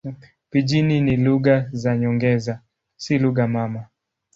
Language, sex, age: Swahili, male, 19-29